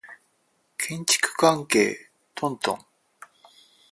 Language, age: Japanese, 50-59